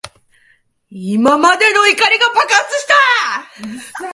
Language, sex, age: Japanese, female, 19-29